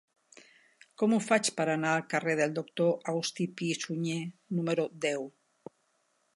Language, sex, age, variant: Catalan, female, 60-69, Central